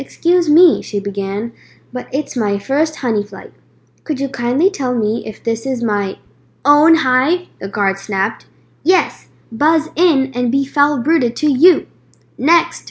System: none